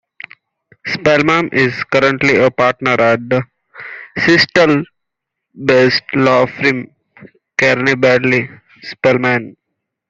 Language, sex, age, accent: English, male, 19-29, India and South Asia (India, Pakistan, Sri Lanka)